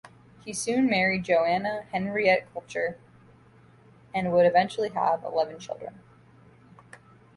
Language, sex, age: English, female, 19-29